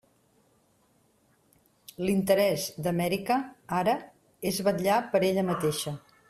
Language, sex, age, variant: Catalan, female, 50-59, Central